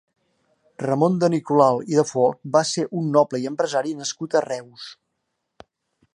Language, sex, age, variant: Catalan, male, 50-59, Central